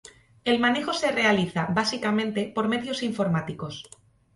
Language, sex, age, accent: Spanish, female, 19-29, España: Centro-Sur peninsular (Madrid, Toledo, Castilla-La Mancha)